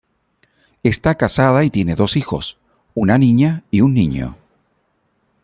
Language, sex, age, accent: Spanish, male, 50-59, América central